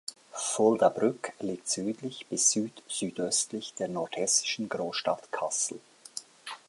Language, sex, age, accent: German, male, 50-59, Schweizerdeutsch